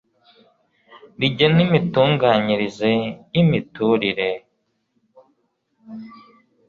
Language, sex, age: Kinyarwanda, male, 19-29